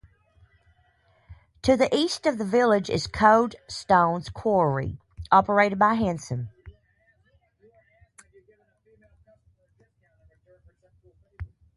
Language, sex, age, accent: English, female, 40-49, United States English